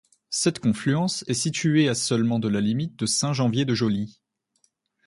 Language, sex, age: French, female, 19-29